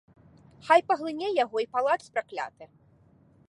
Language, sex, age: Belarusian, female, 19-29